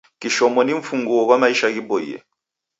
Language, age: Taita, 19-29